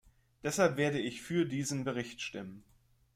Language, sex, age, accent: German, male, 30-39, Deutschland Deutsch